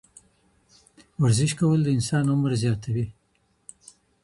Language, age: Pashto, 60-69